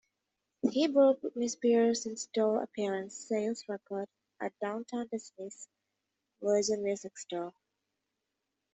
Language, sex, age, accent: English, female, 19-29, United States English